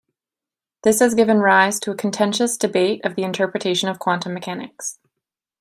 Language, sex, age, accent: English, female, 19-29, Canadian English